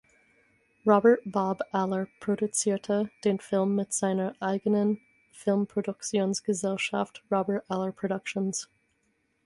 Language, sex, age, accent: German, female, 30-39, Amerikanisches Deutsch